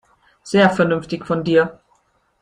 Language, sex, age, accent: German, female, 50-59, Deutschland Deutsch